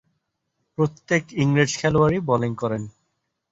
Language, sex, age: Bengali, male, 30-39